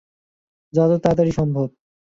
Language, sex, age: Bengali, male, 19-29